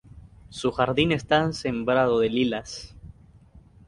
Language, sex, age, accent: Spanish, male, 19-29, América central